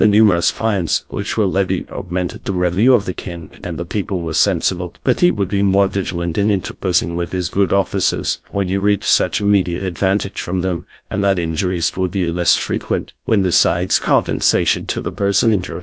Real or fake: fake